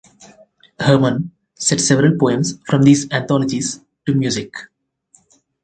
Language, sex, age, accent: English, male, 19-29, India and South Asia (India, Pakistan, Sri Lanka)